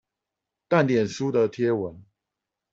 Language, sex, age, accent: Chinese, male, 30-39, 出生地：新北市